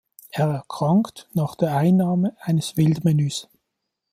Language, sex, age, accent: German, male, 19-29, Schweizerdeutsch